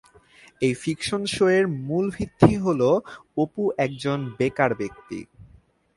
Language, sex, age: Bengali, male, 19-29